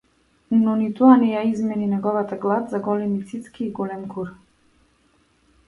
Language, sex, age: Macedonian, female, 40-49